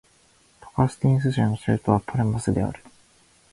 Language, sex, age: Japanese, male, 19-29